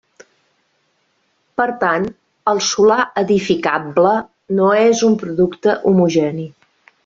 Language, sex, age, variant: Catalan, female, 50-59, Central